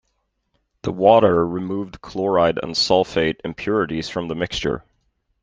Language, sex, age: English, male, 30-39